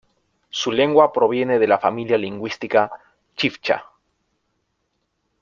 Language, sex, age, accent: Spanish, male, 19-29, México